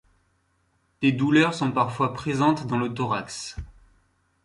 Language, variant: French, Français de métropole